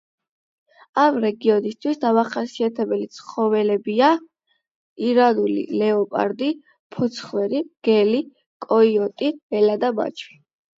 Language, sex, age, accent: Georgian, male, under 19, ჩვეულებრივი